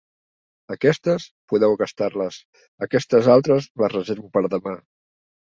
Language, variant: Catalan, Nord-Occidental